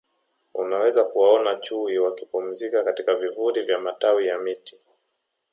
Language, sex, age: Swahili, male, 30-39